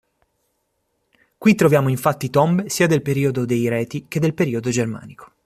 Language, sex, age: Italian, male, 19-29